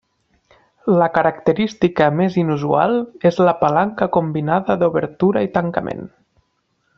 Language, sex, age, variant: Catalan, male, 19-29, Nord-Occidental